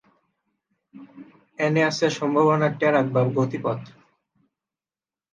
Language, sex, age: Bengali, male, 19-29